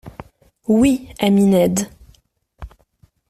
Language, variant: French, Français de métropole